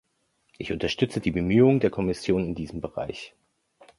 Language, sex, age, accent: German, male, 30-39, Deutschland Deutsch